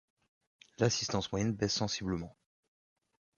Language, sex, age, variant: French, male, 19-29, Français de métropole